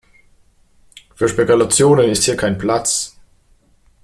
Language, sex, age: German, male, 30-39